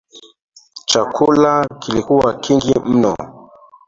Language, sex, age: Swahili, male, 30-39